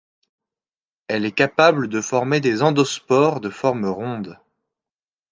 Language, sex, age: French, male, 19-29